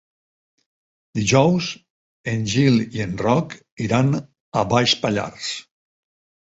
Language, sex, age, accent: Catalan, male, 60-69, valencià